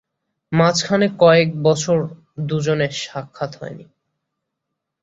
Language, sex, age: Bengali, male, 19-29